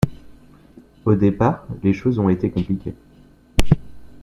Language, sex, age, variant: French, male, 19-29, Français de métropole